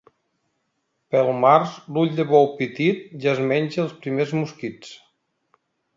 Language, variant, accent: Catalan, Nord-Occidental, nord-occidental